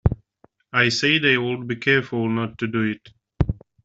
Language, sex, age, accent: English, male, 19-29, United States English